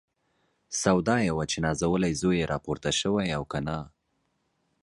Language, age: Pashto, 19-29